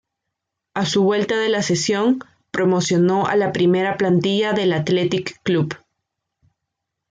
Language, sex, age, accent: Spanish, female, 19-29, Andino-Pacífico: Colombia, Perú, Ecuador, oeste de Bolivia y Venezuela andina